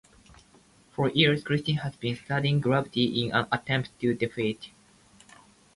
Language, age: English, 19-29